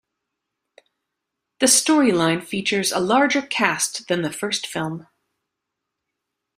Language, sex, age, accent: English, female, 40-49, United States English